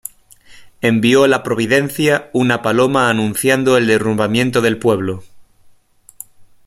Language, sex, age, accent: Spanish, male, 30-39, España: Norte peninsular (Asturias, Castilla y León, Cantabria, País Vasco, Navarra, Aragón, La Rioja, Guadalajara, Cuenca)